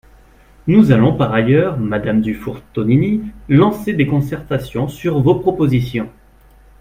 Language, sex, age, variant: French, male, 30-39, Français de métropole